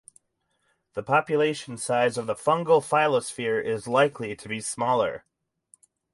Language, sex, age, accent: English, male, 30-39, United States English